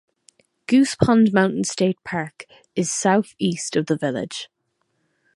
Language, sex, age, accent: English, female, under 19, Irish English